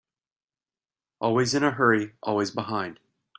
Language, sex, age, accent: English, male, 30-39, United States English